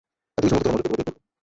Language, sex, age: Bengali, male, 19-29